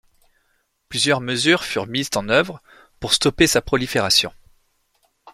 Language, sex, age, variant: French, male, 30-39, Français de métropole